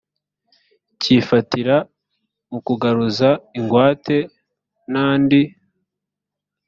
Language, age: Kinyarwanda, 19-29